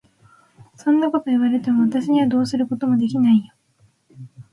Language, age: Japanese, 19-29